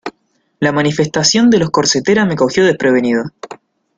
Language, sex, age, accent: Spanish, male, 19-29, Rioplatense: Argentina, Uruguay, este de Bolivia, Paraguay